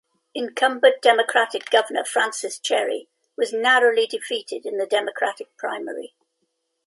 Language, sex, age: English, female, 70-79